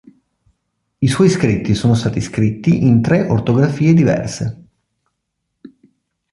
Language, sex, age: Italian, male, 30-39